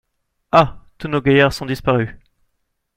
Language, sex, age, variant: French, male, 19-29, Français de métropole